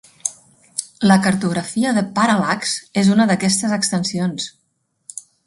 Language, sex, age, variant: Catalan, female, 50-59, Central